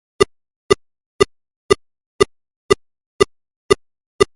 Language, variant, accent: Catalan, Valencià meridional, valencià